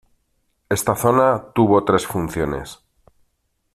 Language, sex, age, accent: Spanish, male, 40-49, España: Centro-Sur peninsular (Madrid, Toledo, Castilla-La Mancha)